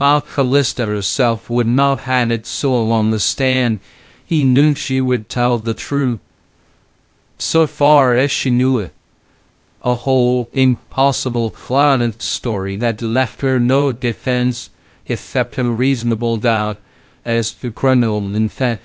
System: TTS, VITS